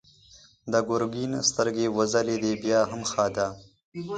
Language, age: Pashto, 19-29